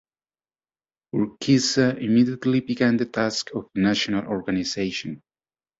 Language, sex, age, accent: English, male, 40-49, United States English